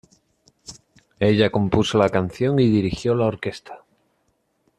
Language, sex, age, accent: Spanish, male, 19-29, España: Sur peninsular (Andalucia, Extremadura, Murcia)